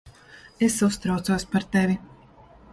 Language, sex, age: Latvian, female, 30-39